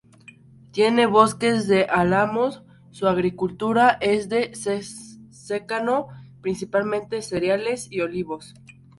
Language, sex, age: Spanish, female, under 19